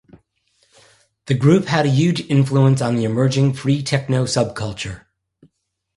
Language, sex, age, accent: English, male, 60-69, United States English